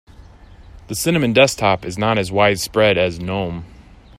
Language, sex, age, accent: English, male, 19-29, United States English